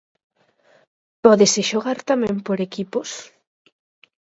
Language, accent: Galician, Central (gheada); Oriental (común en zona oriental)